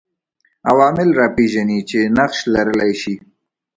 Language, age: Pashto, 19-29